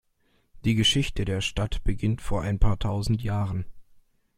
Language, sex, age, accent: German, male, under 19, Deutschland Deutsch